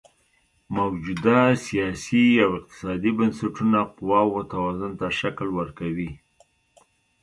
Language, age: Pashto, 60-69